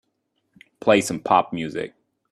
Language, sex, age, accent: English, male, 30-39, United States English